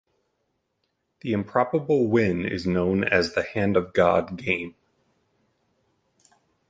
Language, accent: English, United States English